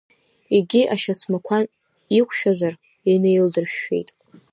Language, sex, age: Abkhazian, female, under 19